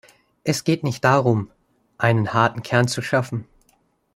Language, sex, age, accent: German, male, under 19, Deutschland Deutsch